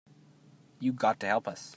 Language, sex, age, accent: English, male, 30-39, Canadian English